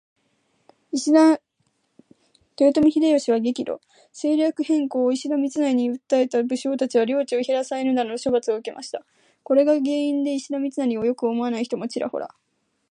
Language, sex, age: Japanese, female, under 19